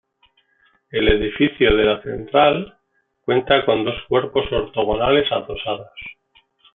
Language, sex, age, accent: Spanish, male, 50-59, España: Norte peninsular (Asturias, Castilla y León, Cantabria, País Vasco, Navarra, Aragón, La Rioja, Guadalajara, Cuenca)